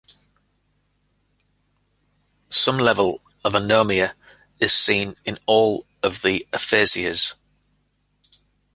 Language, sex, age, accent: English, male, 50-59, England English